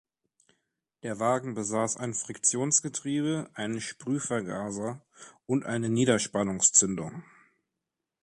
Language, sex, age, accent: German, male, 30-39, Deutschland Deutsch